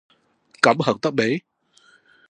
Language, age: Cantonese, 30-39